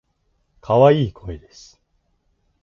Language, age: Japanese, 19-29